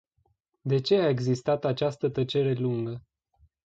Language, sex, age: Romanian, male, 19-29